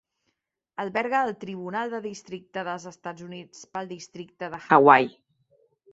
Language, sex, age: Catalan, female, 30-39